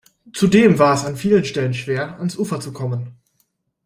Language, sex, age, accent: German, male, 19-29, Deutschland Deutsch